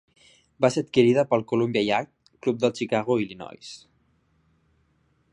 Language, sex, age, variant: Catalan, male, 19-29, Central